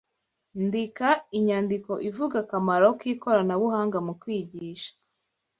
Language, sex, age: Kinyarwanda, female, 19-29